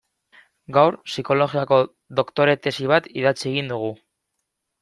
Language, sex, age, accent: Basque, male, 19-29, Mendebalekoa (Araba, Bizkaia, Gipuzkoako mendebaleko herri batzuk)